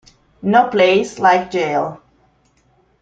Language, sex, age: Italian, female, 40-49